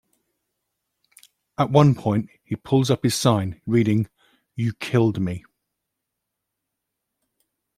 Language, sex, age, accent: English, male, 40-49, England English